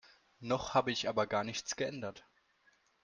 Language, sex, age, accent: German, male, 19-29, Deutschland Deutsch